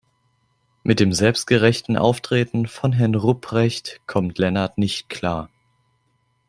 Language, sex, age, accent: German, male, 19-29, Deutschland Deutsch